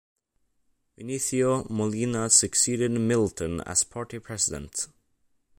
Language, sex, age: English, male, under 19